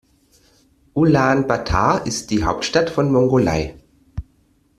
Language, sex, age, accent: German, male, 30-39, Deutschland Deutsch